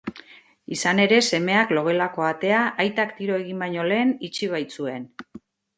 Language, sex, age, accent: Basque, female, under 19, Mendebalekoa (Araba, Bizkaia, Gipuzkoako mendebaleko herri batzuk)